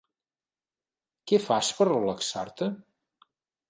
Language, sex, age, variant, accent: Catalan, male, 50-59, Central, Girona